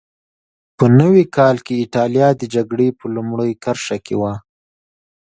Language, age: Pashto, 19-29